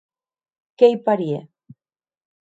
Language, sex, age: Occitan, female, 50-59